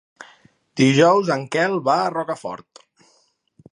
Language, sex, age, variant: Catalan, male, 30-39, Central